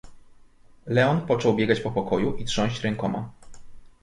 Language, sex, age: Polish, male, 30-39